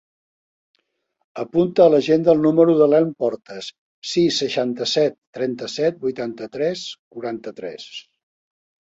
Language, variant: Catalan, Central